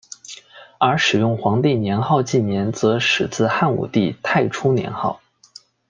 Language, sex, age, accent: Chinese, male, 19-29, 出生地：广东省